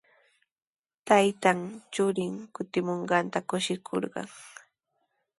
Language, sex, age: Sihuas Ancash Quechua, female, 19-29